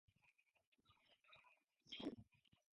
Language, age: English, 19-29